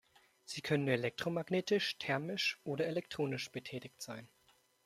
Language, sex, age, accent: German, male, 19-29, Deutschland Deutsch